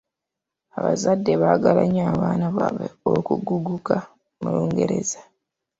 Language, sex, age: Ganda, female, 30-39